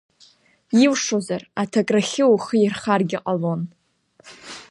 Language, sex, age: Abkhazian, female, under 19